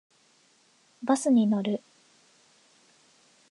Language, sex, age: Japanese, female, 19-29